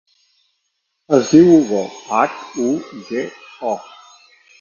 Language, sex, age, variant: Catalan, male, 30-39, Central